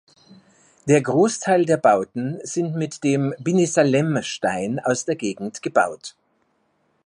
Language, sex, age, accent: German, male, 60-69, Österreichisches Deutsch